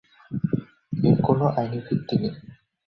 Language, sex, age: Bengali, male, 19-29